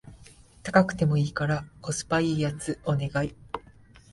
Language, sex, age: Japanese, male, 19-29